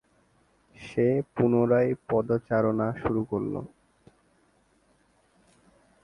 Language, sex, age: Bengali, male, 19-29